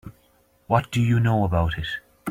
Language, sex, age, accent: English, male, 30-39, Irish English